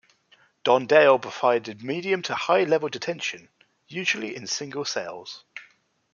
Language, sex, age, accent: English, male, 19-29, England English